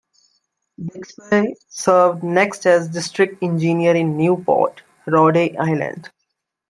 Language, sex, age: English, male, 19-29